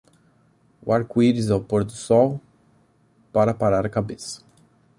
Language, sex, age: Portuguese, male, 19-29